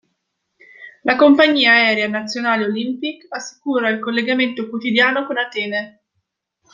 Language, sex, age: Italian, female, 19-29